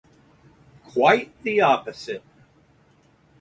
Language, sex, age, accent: English, male, 40-49, United States English